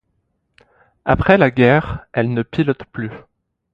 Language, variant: French, Français de métropole